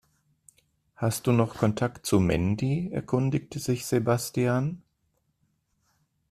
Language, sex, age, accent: German, male, 50-59, Deutschland Deutsch